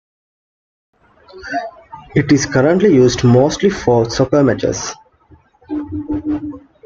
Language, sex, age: English, male, 19-29